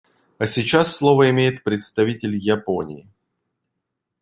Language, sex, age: Russian, male, 19-29